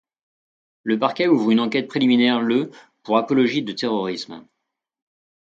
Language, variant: French, Français de métropole